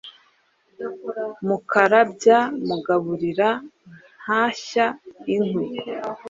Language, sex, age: Kinyarwanda, female, 30-39